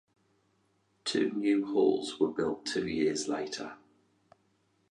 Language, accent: English, England English